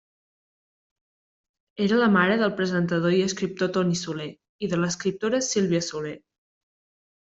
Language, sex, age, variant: Catalan, female, 19-29, Central